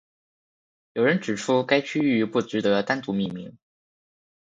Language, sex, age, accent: Chinese, male, under 19, 出生地：江苏省